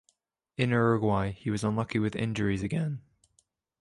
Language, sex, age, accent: English, male, 19-29, Scottish English